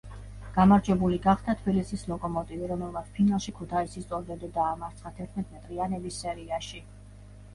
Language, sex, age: Georgian, female, 40-49